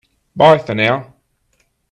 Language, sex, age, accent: English, male, 30-39, Australian English